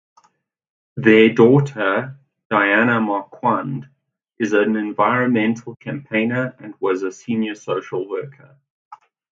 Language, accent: English, Southern African (South Africa, Zimbabwe, Namibia)